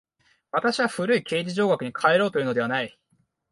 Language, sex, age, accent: Japanese, male, 19-29, 標準語